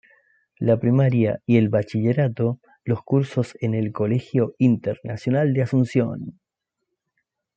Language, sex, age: Spanish, male, 19-29